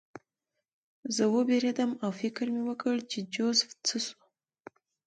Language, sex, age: Pashto, female, 19-29